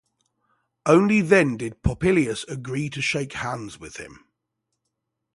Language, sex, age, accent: English, male, 40-49, England English